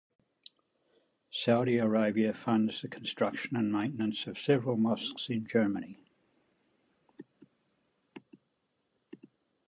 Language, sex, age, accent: English, male, 70-79, Australian English